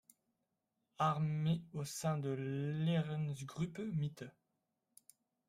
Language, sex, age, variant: French, male, 19-29, Français de métropole